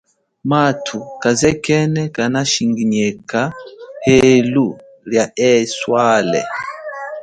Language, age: Chokwe, 30-39